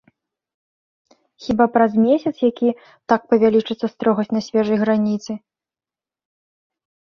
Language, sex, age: Belarusian, female, 19-29